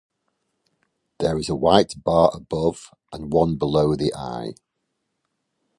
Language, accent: English, England English